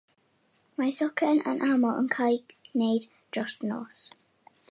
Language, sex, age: Welsh, female, under 19